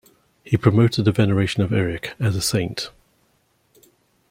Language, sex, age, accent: English, male, 50-59, England English